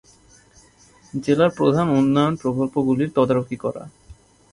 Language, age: Bengali, 19-29